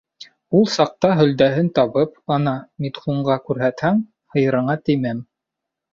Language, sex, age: Bashkir, male, 19-29